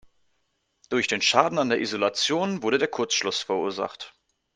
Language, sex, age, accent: German, male, 19-29, Deutschland Deutsch